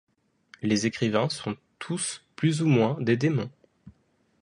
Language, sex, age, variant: French, male, 19-29, Français de métropole